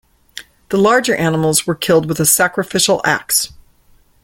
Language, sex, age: English, female, 50-59